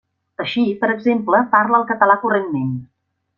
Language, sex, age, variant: Catalan, female, 40-49, Central